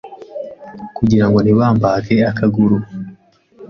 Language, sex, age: Kinyarwanda, male, 19-29